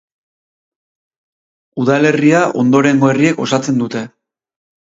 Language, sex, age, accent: Basque, male, 30-39, Erdialdekoa edo Nafarra (Gipuzkoa, Nafarroa)